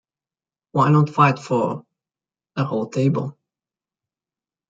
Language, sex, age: English, male, 19-29